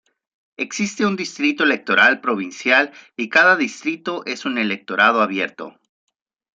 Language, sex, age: Spanish, male, 30-39